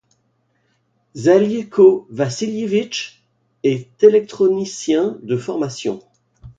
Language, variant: French, Français de métropole